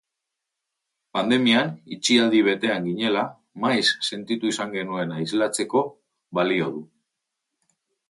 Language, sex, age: Basque, male, 40-49